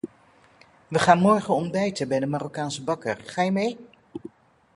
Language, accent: Dutch, Nederlands Nederlands